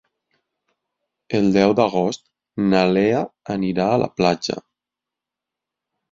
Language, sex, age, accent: Catalan, male, 30-39, valencià